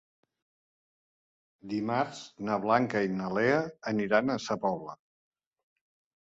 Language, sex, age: Catalan, male, 50-59